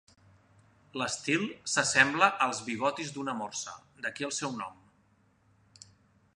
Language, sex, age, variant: Catalan, male, 40-49, Central